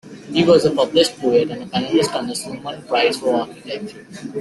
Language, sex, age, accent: English, male, 19-29, United States English